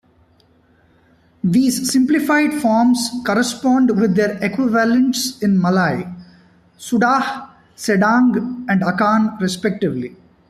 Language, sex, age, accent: English, male, 30-39, India and South Asia (India, Pakistan, Sri Lanka)